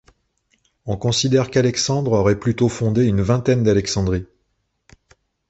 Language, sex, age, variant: French, male, 50-59, Français de métropole